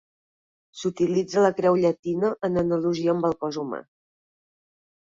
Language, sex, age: Catalan, female, 30-39